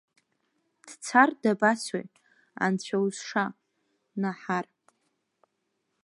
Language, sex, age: Abkhazian, female, under 19